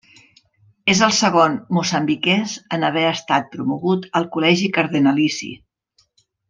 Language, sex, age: Catalan, female, 60-69